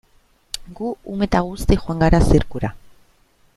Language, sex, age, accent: Basque, female, 30-39, Mendebalekoa (Araba, Bizkaia, Gipuzkoako mendebaleko herri batzuk)